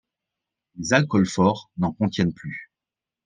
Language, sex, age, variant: French, male, 50-59, Français de métropole